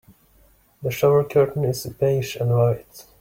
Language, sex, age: English, male, 30-39